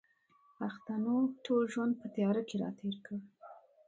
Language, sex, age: Pashto, female, 19-29